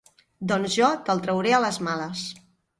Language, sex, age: Catalan, female, 40-49